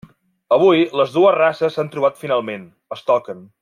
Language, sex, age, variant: Catalan, male, 30-39, Central